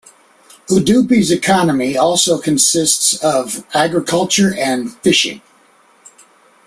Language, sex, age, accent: English, male, 50-59, United States English